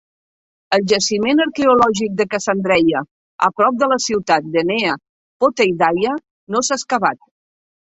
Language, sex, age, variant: Catalan, female, 60-69, Central